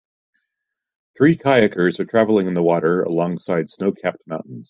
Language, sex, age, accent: English, male, 30-39, United States English